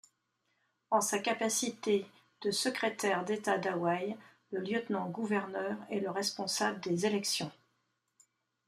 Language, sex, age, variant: French, female, 50-59, Français de métropole